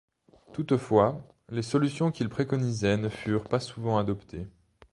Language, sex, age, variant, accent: French, male, 19-29, Français d'Europe, Français de Suisse